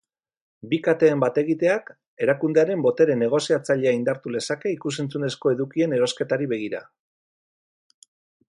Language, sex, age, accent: Basque, male, 40-49, Mendebalekoa (Araba, Bizkaia, Gipuzkoako mendebaleko herri batzuk)